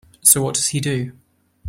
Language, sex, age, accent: English, male, 19-29, England English